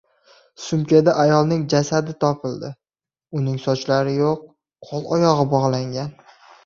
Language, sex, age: Uzbek, male, under 19